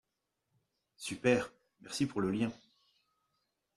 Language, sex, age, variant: French, male, 40-49, Français de métropole